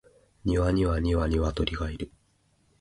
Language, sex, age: Japanese, male, 19-29